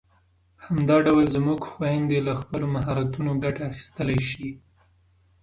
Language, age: Pashto, 19-29